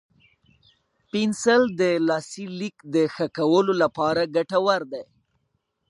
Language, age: Pashto, 19-29